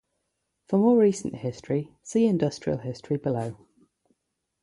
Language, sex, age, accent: English, female, 30-39, England English; yorkshire